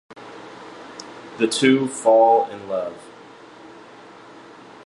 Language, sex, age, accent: English, male, 19-29, United States English